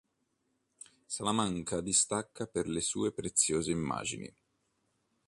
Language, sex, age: Italian, male, 30-39